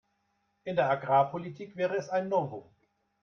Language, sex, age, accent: German, male, 60-69, Deutschland Deutsch